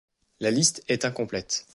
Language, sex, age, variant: French, male, 19-29, Français de métropole